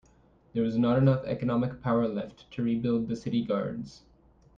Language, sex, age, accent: English, male, 19-29, United States English